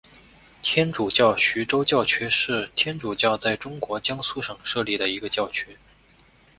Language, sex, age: Chinese, male, 19-29